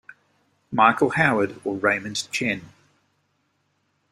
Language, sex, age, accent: English, male, 50-59, Australian English